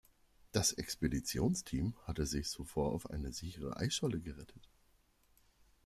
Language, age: German, 30-39